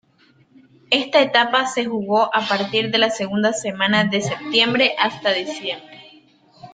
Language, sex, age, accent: Spanish, female, 19-29, Andino-Pacífico: Colombia, Perú, Ecuador, oeste de Bolivia y Venezuela andina